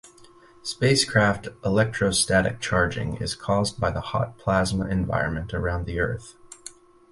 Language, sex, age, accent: English, male, 30-39, United States English